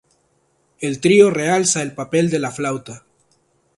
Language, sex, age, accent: Spanish, male, 19-29, Andino-Pacífico: Colombia, Perú, Ecuador, oeste de Bolivia y Venezuela andina